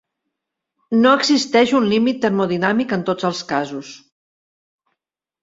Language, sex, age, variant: Catalan, female, 60-69, Central